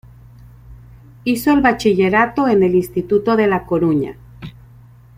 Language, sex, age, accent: Spanish, female, 50-59, México